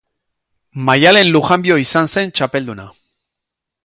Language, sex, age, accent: Basque, male, 50-59, Mendebalekoa (Araba, Bizkaia, Gipuzkoako mendebaleko herri batzuk)